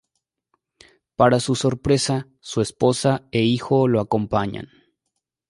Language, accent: Spanish, México